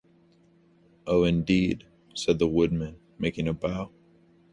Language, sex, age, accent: English, male, 19-29, United States English